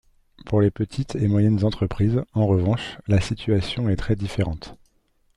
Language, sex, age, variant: French, male, 40-49, Français de métropole